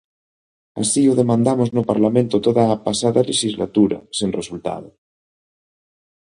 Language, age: Galician, 30-39